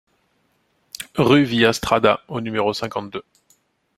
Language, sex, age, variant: French, male, 40-49, Français de métropole